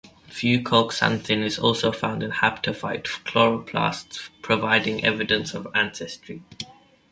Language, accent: English, England English